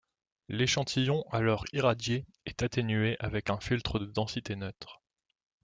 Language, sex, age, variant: French, male, 19-29, Français de métropole